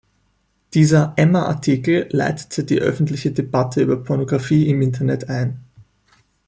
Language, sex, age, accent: German, male, 30-39, Österreichisches Deutsch